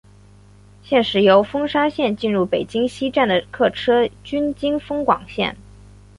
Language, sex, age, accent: Chinese, female, 19-29, 出生地：广东省